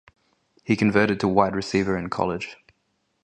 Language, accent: English, Australian English